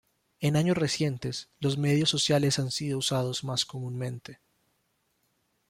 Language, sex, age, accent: Spanish, male, 19-29, Andino-Pacífico: Colombia, Perú, Ecuador, oeste de Bolivia y Venezuela andina